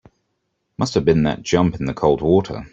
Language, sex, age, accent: English, male, 30-39, England English